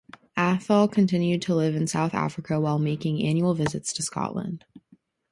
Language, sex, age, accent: English, female, under 19, United States English